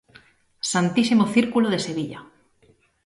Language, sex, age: Galician, female, 30-39